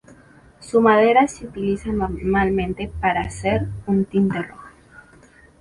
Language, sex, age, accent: Spanish, female, under 19, Andino-Pacífico: Colombia, Perú, Ecuador, oeste de Bolivia y Venezuela andina